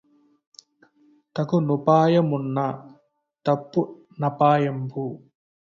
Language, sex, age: Telugu, male, 19-29